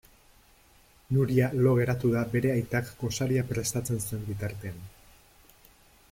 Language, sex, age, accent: Basque, male, 30-39, Erdialdekoa edo Nafarra (Gipuzkoa, Nafarroa)